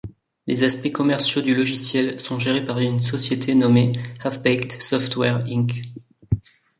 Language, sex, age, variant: French, male, 19-29, Français de métropole